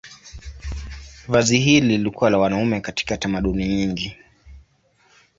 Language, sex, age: Swahili, male, 19-29